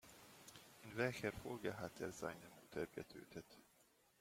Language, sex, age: German, male, 30-39